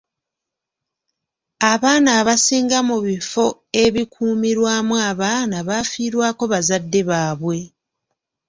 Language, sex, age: Ganda, female, 50-59